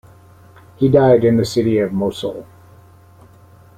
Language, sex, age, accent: English, male, 60-69, Canadian English